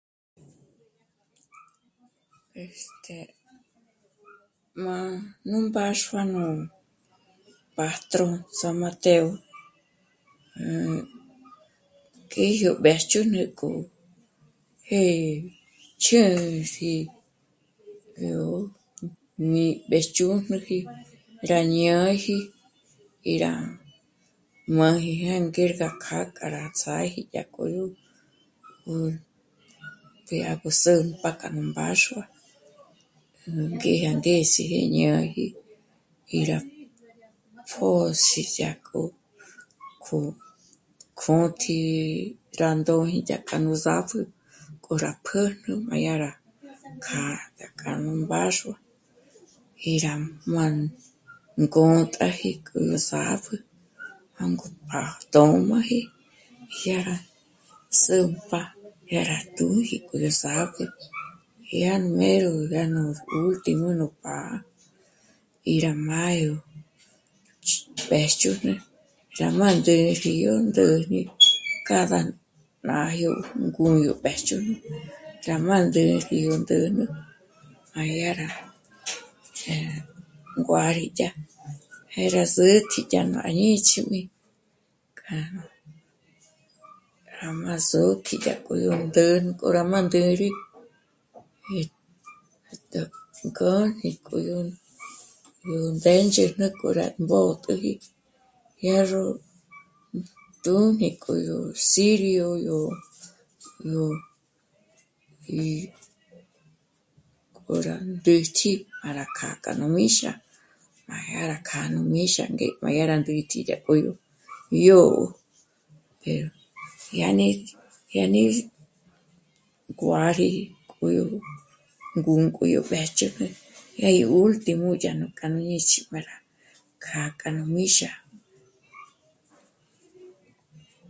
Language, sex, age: Michoacán Mazahua, female, 19-29